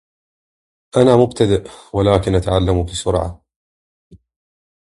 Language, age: Arabic, 19-29